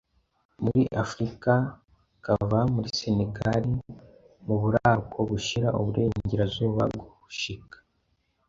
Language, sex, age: Kinyarwanda, male, under 19